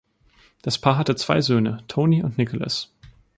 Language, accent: German, Deutschland Deutsch